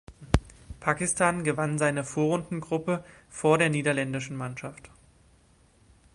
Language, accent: German, Deutschland Deutsch